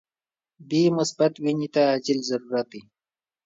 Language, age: Pashto, 30-39